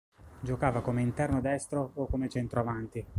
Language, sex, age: Italian, male, 30-39